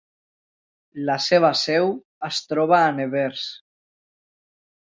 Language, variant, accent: Catalan, Central, central